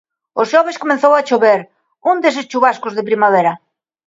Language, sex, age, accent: Galician, female, 60-69, Normativo (estándar)